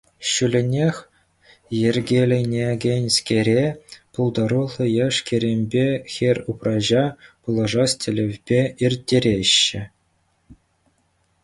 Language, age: Chuvash, 19-29